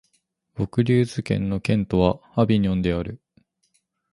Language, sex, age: Japanese, male, 19-29